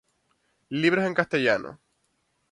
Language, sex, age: Spanish, male, 19-29